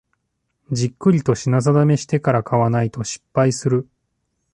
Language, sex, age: Japanese, male, 30-39